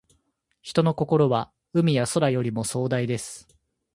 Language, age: Japanese, 19-29